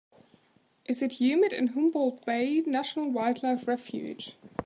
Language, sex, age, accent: English, male, 19-29, United States English